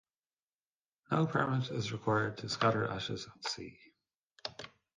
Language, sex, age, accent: English, male, 40-49, Irish English